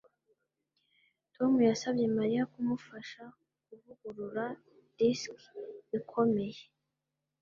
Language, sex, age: Kinyarwanda, female, under 19